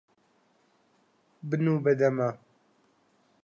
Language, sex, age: Central Kurdish, male, 19-29